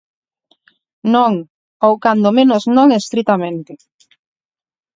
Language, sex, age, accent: Galician, female, 40-49, Normativo (estándar)